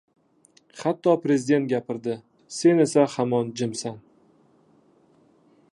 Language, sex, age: Uzbek, male, 30-39